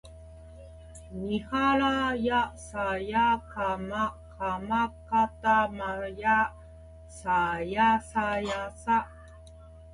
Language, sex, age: Japanese, female, 40-49